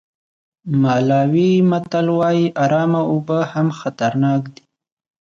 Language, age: Pashto, 19-29